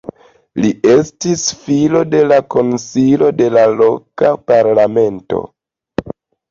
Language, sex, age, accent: Esperanto, male, 30-39, Internacia